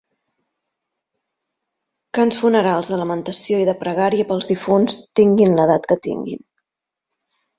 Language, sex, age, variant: Catalan, female, 40-49, Central